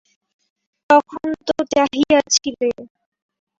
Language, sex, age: Bengali, female, 19-29